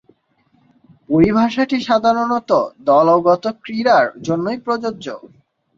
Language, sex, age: Bengali, male, 19-29